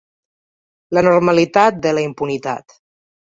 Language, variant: Catalan, Balear